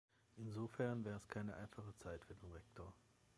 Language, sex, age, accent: German, male, 19-29, Deutschland Deutsch